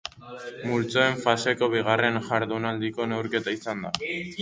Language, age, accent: Basque, under 19, Erdialdekoa edo Nafarra (Gipuzkoa, Nafarroa)